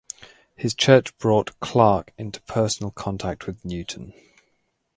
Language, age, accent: English, 19-29, England English